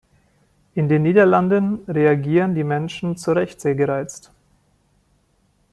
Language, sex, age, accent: German, female, 19-29, Deutschland Deutsch